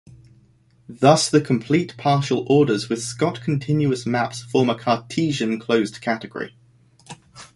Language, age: English, 19-29